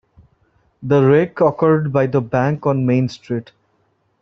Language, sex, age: English, male, 30-39